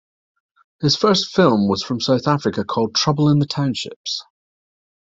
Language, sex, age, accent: English, male, 40-49, Scottish English